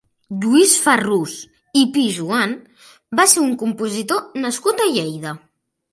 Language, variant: Catalan, Central